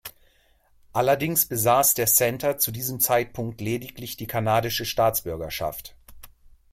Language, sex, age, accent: German, male, 40-49, Deutschland Deutsch